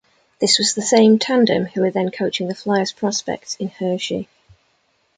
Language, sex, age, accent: English, female, 19-29, England English